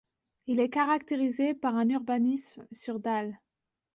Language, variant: French, Français de métropole